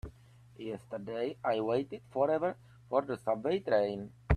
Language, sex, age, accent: English, male, 30-39, England English